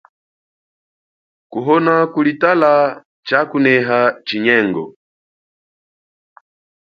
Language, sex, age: Chokwe, male, 40-49